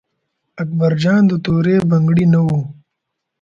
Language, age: Pashto, 19-29